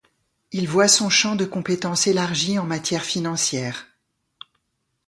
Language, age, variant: French, 60-69, Français de métropole